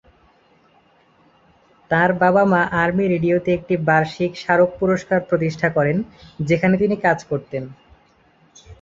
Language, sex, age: Bengali, male, 19-29